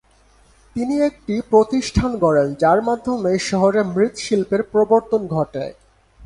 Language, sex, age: Bengali, male, 19-29